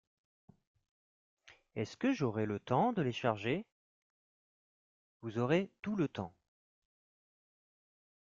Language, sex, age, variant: French, male, 30-39, Français de métropole